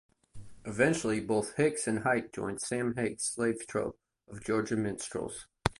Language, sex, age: English, male, 30-39